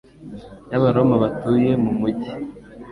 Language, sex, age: Kinyarwanda, male, 30-39